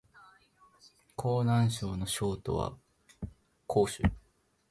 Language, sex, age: Japanese, male, 19-29